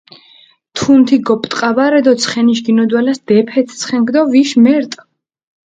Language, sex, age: Mingrelian, female, 19-29